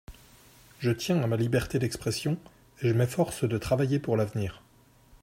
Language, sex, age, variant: French, male, 40-49, Français de métropole